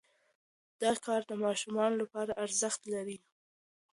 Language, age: Pashto, 30-39